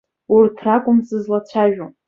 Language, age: Abkhazian, under 19